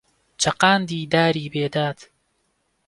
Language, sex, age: Central Kurdish, male, 19-29